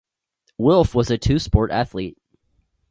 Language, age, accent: English, 19-29, United States English